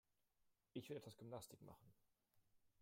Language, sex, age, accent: German, male, 30-39, Deutschland Deutsch